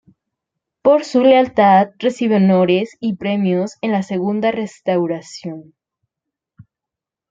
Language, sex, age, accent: Spanish, female, 19-29, México